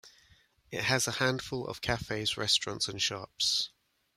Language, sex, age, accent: English, male, 30-39, England English